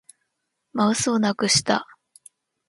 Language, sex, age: Japanese, female, 19-29